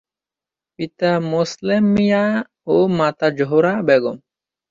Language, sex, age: Bengali, male, 19-29